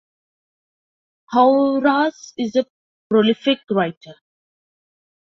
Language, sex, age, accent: English, female, 19-29, India and South Asia (India, Pakistan, Sri Lanka)